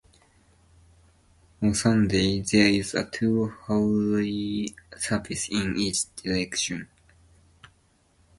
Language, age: English, 19-29